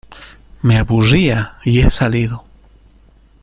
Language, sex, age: Spanish, male, 30-39